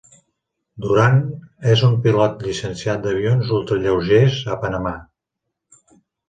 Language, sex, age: Catalan, male, 40-49